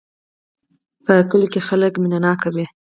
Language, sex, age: Pashto, female, 19-29